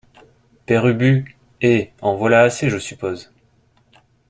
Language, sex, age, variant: French, male, 30-39, Français de métropole